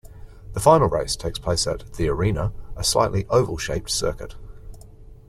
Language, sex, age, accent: English, male, 40-49, Australian English